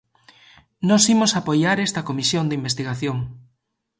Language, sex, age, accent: Galician, male, 19-29, Normativo (estándar)